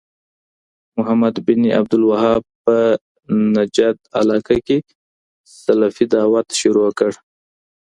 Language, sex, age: Pashto, female, 19-29